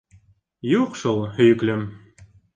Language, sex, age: Bashkir, male, 19-29